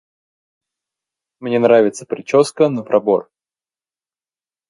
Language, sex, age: Russian, male, 19-29